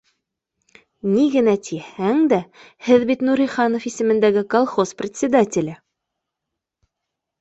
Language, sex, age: Bashkir, female, 30-39